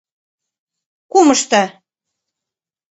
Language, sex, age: Mari, female, 19-29